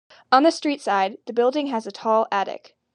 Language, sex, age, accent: English, female, under 19, United States English